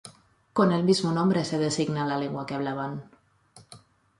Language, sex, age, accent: Spanish, female, 40-49, España: Norte peninsular (Asturias, Castilla y León, Cantabria, País Vasco, Navarra, Aragón, La Rioja, Guadalajara, Cuenca)